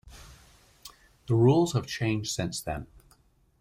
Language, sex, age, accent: English, male, 50-59, Canadian English